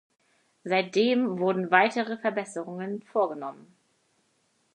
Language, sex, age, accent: German, female, 19-29, Deutschland Deutsch